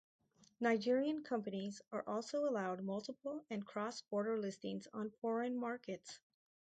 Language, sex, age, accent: English, female, 50-59, United States English